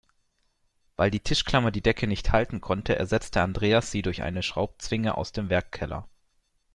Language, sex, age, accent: German, male, 19-29, Deutschland Deutsch